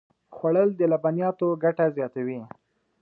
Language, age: Pashto, 19-29